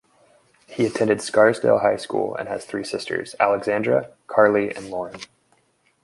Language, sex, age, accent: English, male, 19-29, United States English